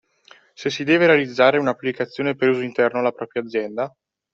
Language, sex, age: Italian, male, 19-29